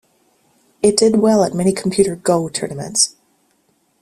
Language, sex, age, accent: English, female, 30-39, United States English